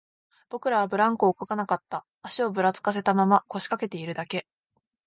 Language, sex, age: Japanese, female, 19-29